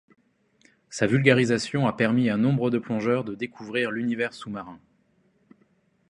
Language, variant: French, Français de métropole